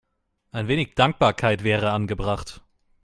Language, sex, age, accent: German, male, 19-29, Deutschland Deutsch